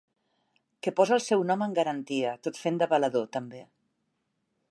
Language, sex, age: Catalan, female, 60-69